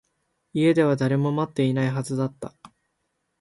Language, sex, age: Japanese, male, 19-29